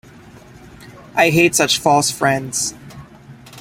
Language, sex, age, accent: English, male, 19-29, Filipino